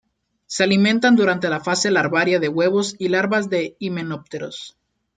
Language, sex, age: Spanish, male, 19-29